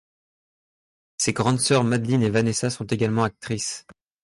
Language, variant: French, Français de métropole